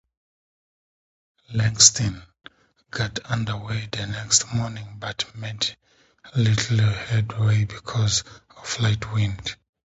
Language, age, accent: English, 40-49, Southern African (South Africa, Zimbabwe, Namibia)